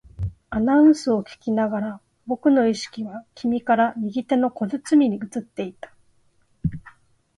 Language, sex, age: Japanese, female, 30-39